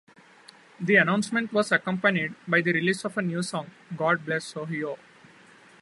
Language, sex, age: English, male, 19-29